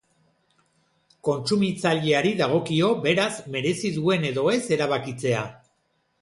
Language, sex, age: Basque, male, 40-49